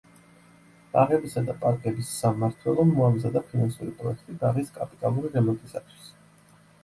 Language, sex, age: Georgian, male, 30-39